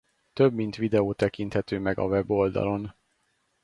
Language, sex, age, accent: Hungarian, male, 30-39, budapesti